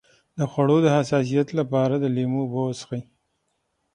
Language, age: Pashto, 40-49